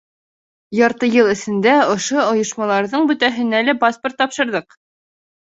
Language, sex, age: Bashkir, female, 19-29